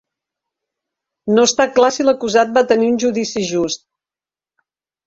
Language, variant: Catalan, Central